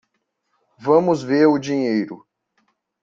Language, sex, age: Portuguese, male, 40-49